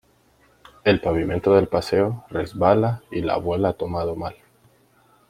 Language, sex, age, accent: Spanish, male, 19-29, América central